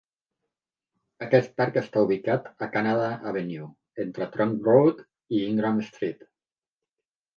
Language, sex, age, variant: Catalan, male, 50-59, Central